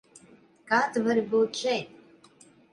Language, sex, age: Latvian, female, 30-39